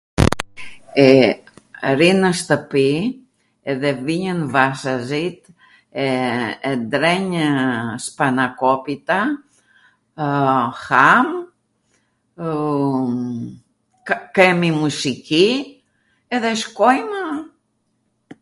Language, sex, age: Arvanitika Albanian, female, 80-89